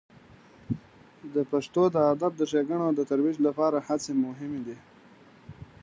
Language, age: Pashto, 19-29